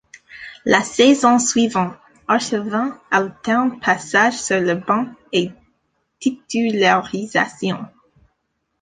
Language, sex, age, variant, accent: French, female, 19-29, Français d'Amérique du Nord, Français des États-Unis